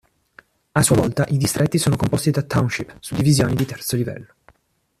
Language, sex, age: Italian, male, 19-29